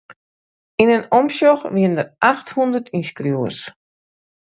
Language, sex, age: Western Frisian, female, 50-59